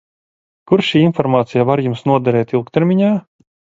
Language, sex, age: Latvian, male, 40-49